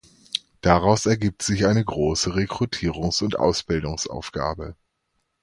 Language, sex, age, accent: German, male, 30-39, Deutschland Deutsch